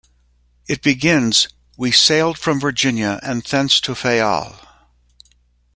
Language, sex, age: English, male, 60-69